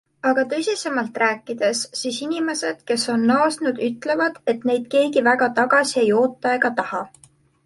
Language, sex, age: Estonian, female, 19-29